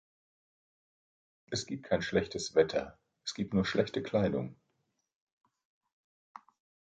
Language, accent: German, Deutschland Deutsch